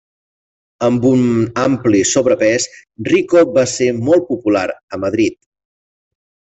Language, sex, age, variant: Catalan, male, 40-49, Central